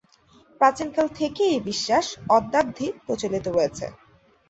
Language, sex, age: Bengali, female, 19-29